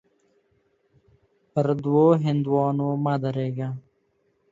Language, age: Pashto, 30-39